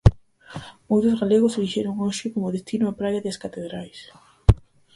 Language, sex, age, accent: Galician, female, under 19, Normativo (estándar)